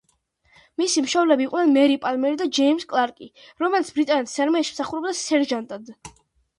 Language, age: Georgian, under 19